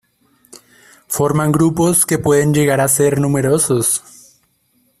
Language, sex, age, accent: Spanish, male, 19-29, Andino-Pacífico: Colombia, Perú, Ecuador, oeste de Bolivia y Venezuela andina